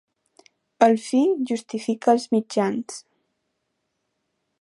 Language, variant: Catalan, Balear